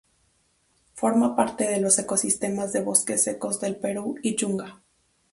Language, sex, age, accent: Spanish, female, 19-29, México